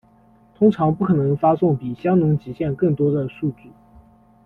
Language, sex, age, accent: Chinese, male, 19-29, 出生地：浙江省